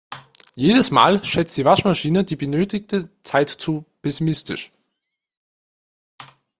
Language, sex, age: German, male, under 19